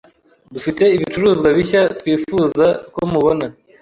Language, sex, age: Kinyarwanda, male, 19-29